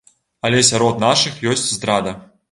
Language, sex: Belarusian, male